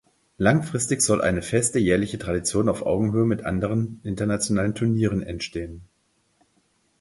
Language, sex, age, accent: German, male, 50-59, Deutschland Deutsch